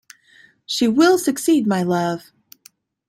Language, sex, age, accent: English, female, 50-59, United States English